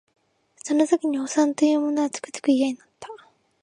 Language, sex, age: Japanese, female, 19-29